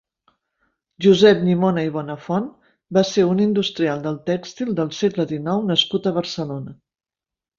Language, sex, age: Catalan, female, 50-59